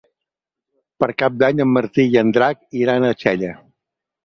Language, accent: Catalan, nord-oriental